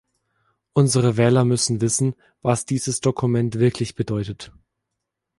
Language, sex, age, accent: German, male, 19-29, Deutschland Deutsch